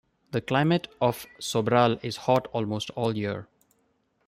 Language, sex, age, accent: English, male, 30-39, India and South Asia (India, Pakistan, Sri Lanka)